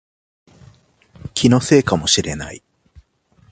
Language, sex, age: Japanese, male, 30-39